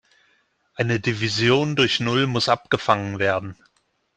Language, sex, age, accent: German, male, 40-49, Deutschland Deutsch